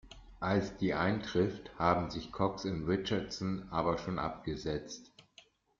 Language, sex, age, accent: German, male, 50-59, Deutschland Deutsch